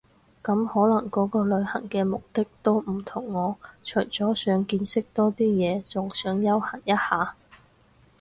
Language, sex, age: Cantonese, female, 30-39